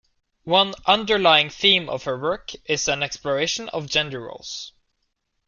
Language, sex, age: English, male, 19-29